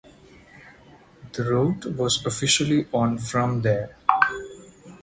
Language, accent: English, India and South Asia (India, Pakistan, Sri Lanka)